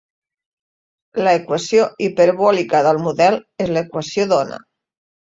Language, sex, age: Catalan, female, 50-59